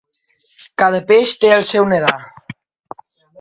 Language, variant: Catalan, Balear